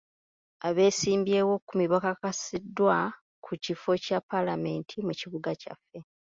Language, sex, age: Ganda, female, 30-39